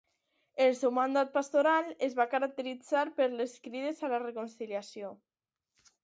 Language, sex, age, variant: Catalan, female, under 19, Alacantí